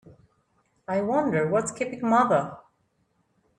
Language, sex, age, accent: English, female, 19-29, United States English